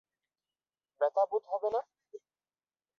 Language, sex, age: Bengali, male, 19-29